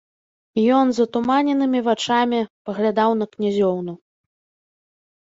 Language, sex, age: Belarusian, female, 19-29